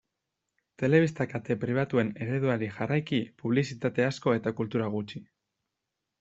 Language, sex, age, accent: Basque, male, 19-29, Mendebalekoa (Araba, Bizkaia, Gipuzkoako mendebaleko herri batzuk)